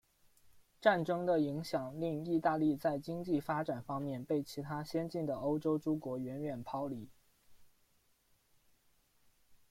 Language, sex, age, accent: Chinese, male, 19-29, 出生地：四川省